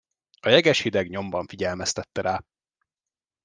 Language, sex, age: Hungarian, male, 30-39